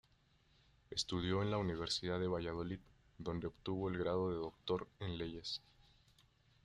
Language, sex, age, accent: Spanish, male, 19-29, México